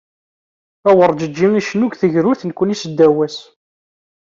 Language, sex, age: Kabyle, male, 19-29